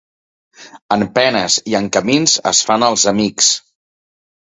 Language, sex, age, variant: Catalan, male, 40-49, Central